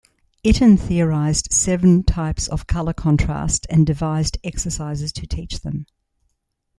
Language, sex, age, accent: English, female, 60-69, Australian English